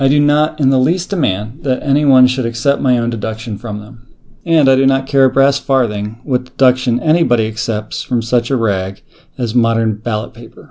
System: none